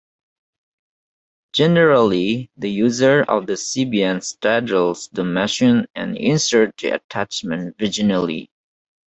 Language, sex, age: English, male, 19-29